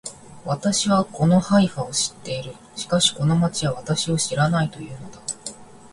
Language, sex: Japanese, female